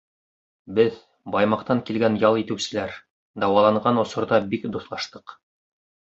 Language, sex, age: Bashkir, female, 30-39